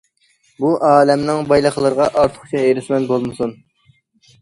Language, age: Uyghur, 19-29